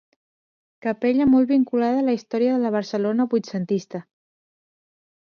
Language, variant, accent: Catalan, Central, central